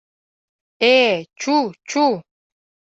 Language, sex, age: Mari, female, 40-49